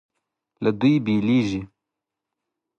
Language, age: Pashto, 19-29